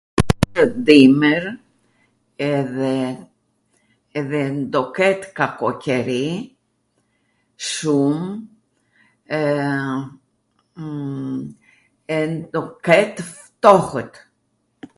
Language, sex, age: Arvanitika Albanian, female, 80-89